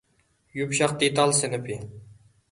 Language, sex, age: Uyghur, male, 19-29